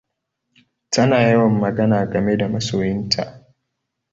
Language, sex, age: Hausa, male, 19-29